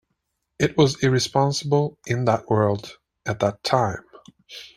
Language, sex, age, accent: English, male, 40-49, United States English